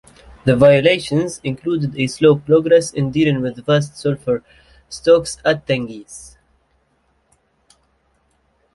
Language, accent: English, United States English